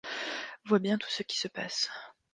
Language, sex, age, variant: French, female, 40-49, Français de métropole